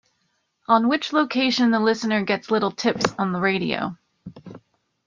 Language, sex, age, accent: English, female, 40-49, United States English